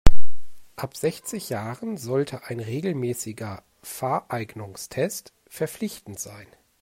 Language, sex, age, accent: German, male, 40-49, Deutschland Deutsch